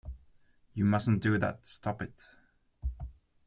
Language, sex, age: English, male, 30-39